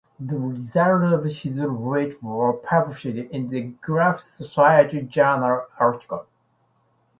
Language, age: English, 50-59